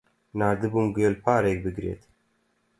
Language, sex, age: Central Kurdish, male, 30-39